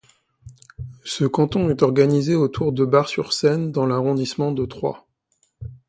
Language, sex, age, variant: French, male, 40-49, Français de métropole